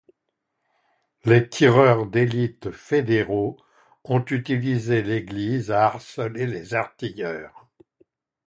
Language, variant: French, Français de métropole